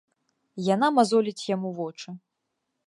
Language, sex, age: Belarusian, female, under 19